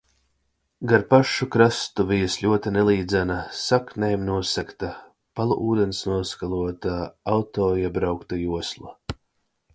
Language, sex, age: Latvian, male, 19-29